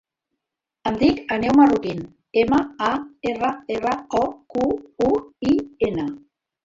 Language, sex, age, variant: Catalan, female, 60-69, Central